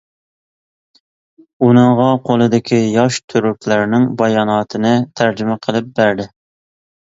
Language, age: Uyghur, 30-39